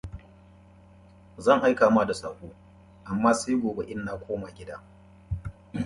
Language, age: English, 30-39